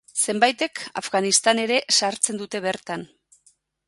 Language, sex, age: Basque, female, 40-49